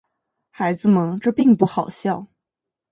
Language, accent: Chinese, 出生地：江苏省